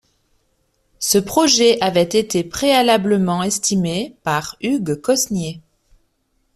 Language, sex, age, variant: French, male, 19-29, Français de métropole